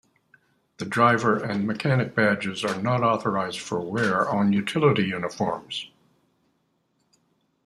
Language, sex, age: English, male, 80-89